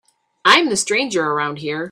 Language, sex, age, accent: English, female, 50-59, United States English